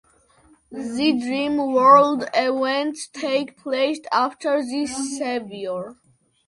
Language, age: English, under 19